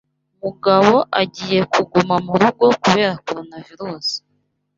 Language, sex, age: Kinyarwanda, female, 19-29